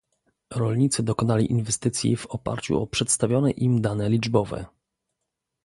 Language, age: Polish, 30-39